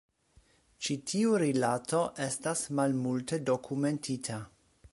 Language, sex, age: Esperanto, male, 40-49